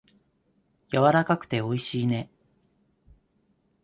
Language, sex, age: Japanese, male, 30-39